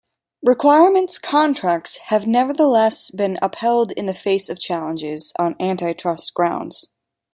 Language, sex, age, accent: English, female, 19-29, United States English